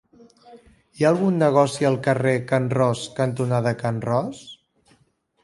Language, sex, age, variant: Catalan, male, 40-49, Central